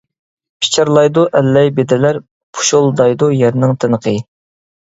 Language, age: Uyghur, 19-29